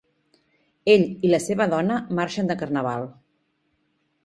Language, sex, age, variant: Catalan, female, 40-49, Central